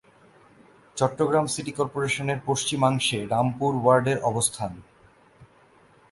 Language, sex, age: Bengali, male, 30-39